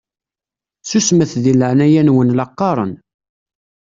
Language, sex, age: Kabyle, male, 30-39